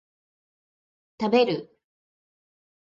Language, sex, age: Japanese, female, 50-59